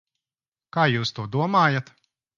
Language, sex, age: Latvian, male, 40-49